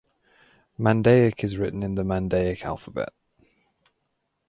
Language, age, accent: English, 19-29, England English